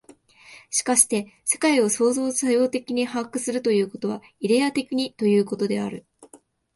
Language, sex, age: Japanese, female, 19-29